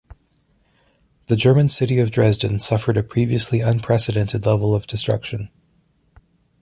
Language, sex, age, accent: English, male, 40-49, Canadian English